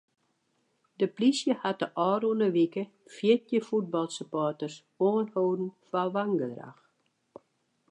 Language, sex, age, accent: Western Frisian, female, 60-69, Wâldfrysk